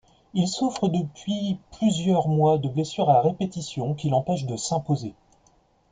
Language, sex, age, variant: French, male, 40-49, Français de métropole